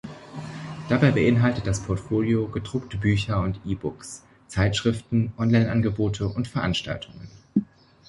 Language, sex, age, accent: German, male, 19-29, Deutschland Deutsch